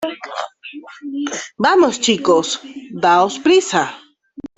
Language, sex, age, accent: Spanish, female, 30-39, Andino-Pacífico: Colombia, Perú, Ecuador, oeste de Bolivia y Venezuela andina